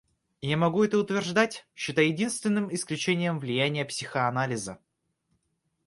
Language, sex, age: Russian, male, under 19